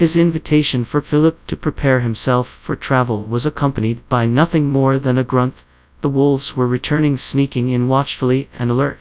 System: TTS, FastPitch